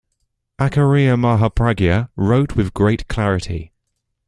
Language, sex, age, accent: English, male, under 19, England English